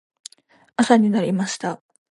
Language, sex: Japanese, female